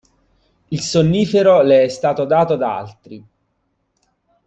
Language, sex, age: Italian, male, 30-39